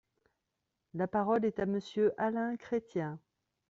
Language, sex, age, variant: French, female, 40-49, Français de métropole